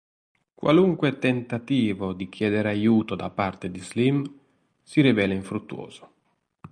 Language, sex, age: Italian, male, 40-49